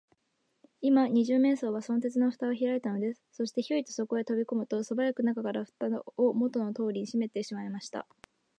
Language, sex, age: Japanese, female, under 19